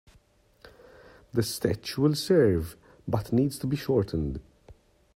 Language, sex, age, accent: English, male, 30-39, England English